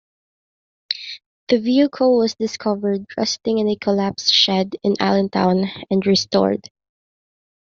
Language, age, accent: English, 19-29, Filipino